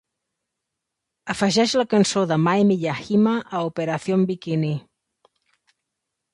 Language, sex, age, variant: Catalan, female, 40-49, Central